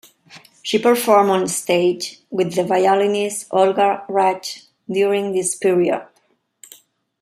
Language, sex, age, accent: English, female, 40-49, United States English